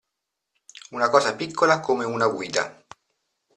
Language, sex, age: Italian, male, 40-49